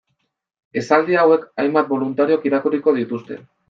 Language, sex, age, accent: Basque, male, 19-29, Mendebalekoa (Araba, Bizkaia, Gipuzkoako mendebaleko herri batzuk)